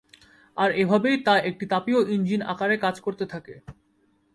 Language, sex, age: Bengali, male, 19-29